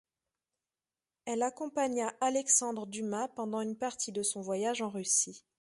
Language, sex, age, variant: French, female, 30-39, Français de métropole